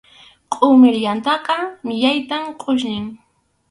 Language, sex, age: Arequipa-La Unión Quechua, female, 19-29